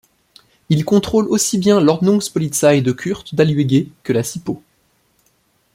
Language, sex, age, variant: French, male, 19-29, Français de métropole